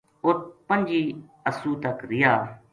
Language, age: Gujari, 40-49